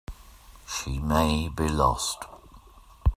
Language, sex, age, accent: English, male, 50-59, England English